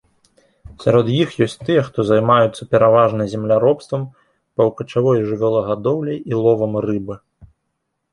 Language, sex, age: Belarusian, male, 19-29